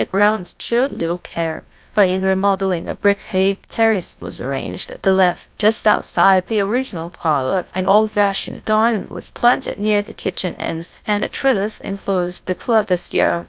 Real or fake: fake